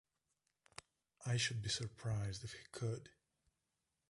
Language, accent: English, United States English